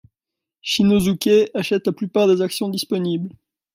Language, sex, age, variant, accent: French, male, 19-29, Français d'Europe, Français de Belgique